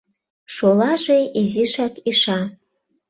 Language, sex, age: Mari, female, 19-29